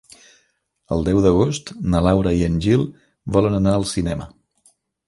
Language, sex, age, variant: Catalan, male, 50-59, Central